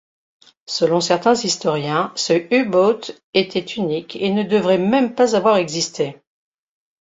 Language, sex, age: French, female, 50-59